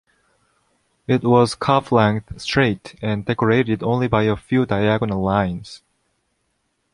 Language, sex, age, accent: English, male, 19-29, United States English